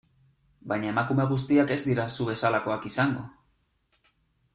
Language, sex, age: Basque, male, 30-39